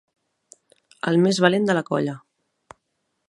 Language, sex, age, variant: Catalan, female, 30-39, Central